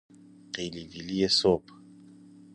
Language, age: Persian, 30-39